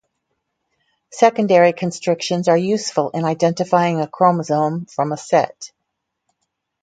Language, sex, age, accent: English, female, 60-69, United States English